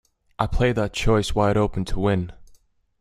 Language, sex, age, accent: English, male, 30-39, United States English